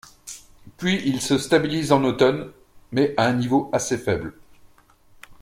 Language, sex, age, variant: French, male, 40-49, Français de métropole